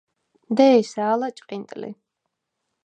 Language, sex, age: Svan, female, 19-29